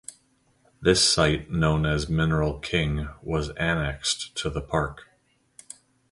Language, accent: English, United States English